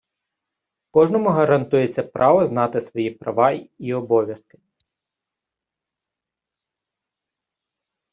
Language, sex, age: Ukrainian, male, 19-29